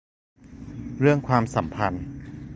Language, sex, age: Thai, male, 40-49